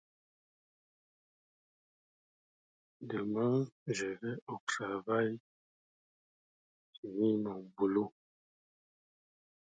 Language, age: French, 30-39